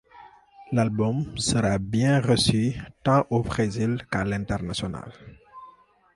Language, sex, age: French, male, 19-29